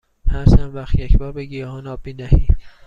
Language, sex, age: Persian, male, 30-39